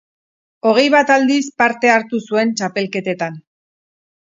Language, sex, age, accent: Basque, female, 40-49, Erdialdekoa edo Nafarra (Gipuzkoa, Nafarroa)